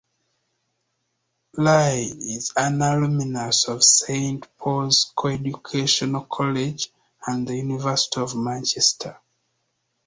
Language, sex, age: English, male, 19-29